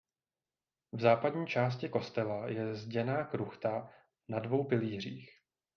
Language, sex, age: Czech, male, 40-49